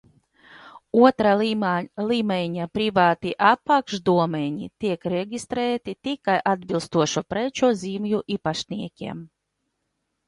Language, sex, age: Latvian, female, 40-49